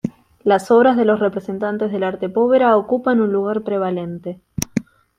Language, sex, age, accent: Spanish, female, 19-29, Rioplatense: Argentina, Uruguay, este de Bolivia, Paraguay